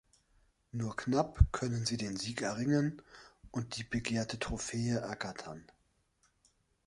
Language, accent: German, Deutschland Deutsch